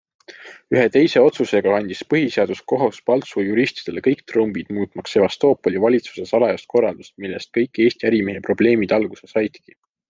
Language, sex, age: Estonian, male, 19-29